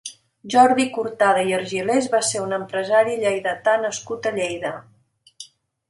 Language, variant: Catalan, Central